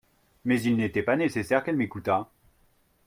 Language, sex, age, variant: French, male, 30-39, Français de métropole